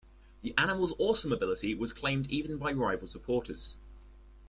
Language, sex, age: English, male, under 19